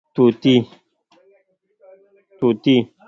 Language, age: Pashto, 30-39